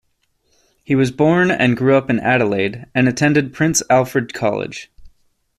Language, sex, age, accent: English, male, 19-29, United States English